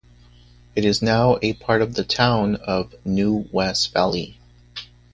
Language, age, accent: English, 30-39, United States English